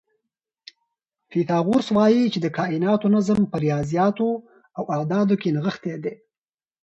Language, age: Pashto, 19-29